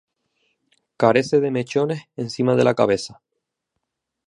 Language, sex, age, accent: Spanish, male, 19-29, España: Islas Canarias